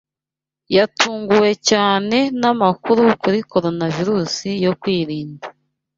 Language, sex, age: Kinyarwanda, female, 19-29